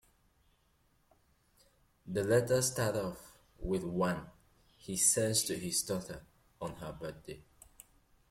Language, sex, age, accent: English, male, 19-29, England English